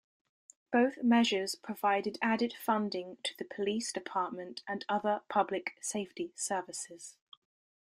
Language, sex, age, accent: English, female, 19-29, England English